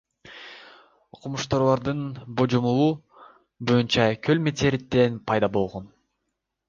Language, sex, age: Kyrgyz, male, under 19